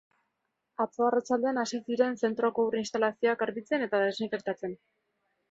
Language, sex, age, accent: Basque, female, 30-39, Mendebalekoa (Araba, Bizkaia, Gipuzkoako mendebaleko herri batzuk)